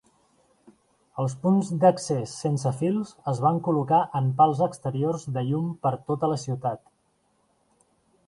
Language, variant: Catalan, Central